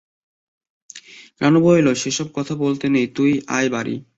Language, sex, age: Bengali, male, 19-29